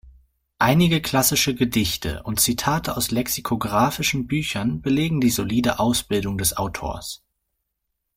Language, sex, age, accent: German, male, 19-29, Deutschland Deutsch